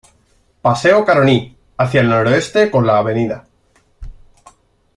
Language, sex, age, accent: Spanish, male, under 19, España: Centro-Sur peninsular (Madrid, Toledo, Castilla-La Mancha)